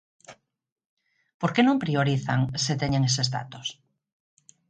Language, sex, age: Galician, female, 40-49